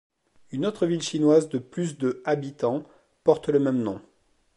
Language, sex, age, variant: French, male, 30-39, Français de métropole